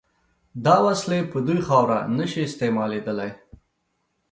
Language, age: Pashto, 30-39